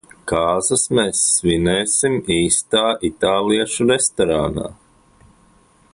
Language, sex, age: Latvian, male, 40-49